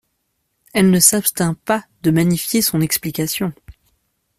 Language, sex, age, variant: French, male, 19-29, Français de métropole